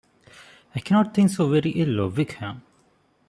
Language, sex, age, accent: English, male, 19-29, India and South Asia (India, Pakistan, Sri Lanka)